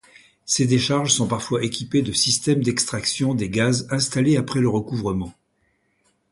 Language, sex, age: French, male, 60-69